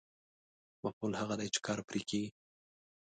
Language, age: Pashto, 19-29